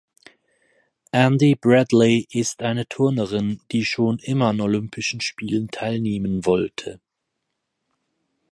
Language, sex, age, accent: German, male, 30-39, Schweizerdeutsch